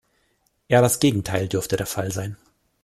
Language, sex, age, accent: German, male, 30-39, Deutschland Deutsch